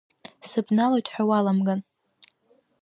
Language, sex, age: Abkhazian, female, under 19